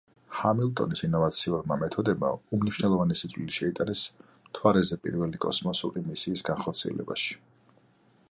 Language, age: Georgian, 40-49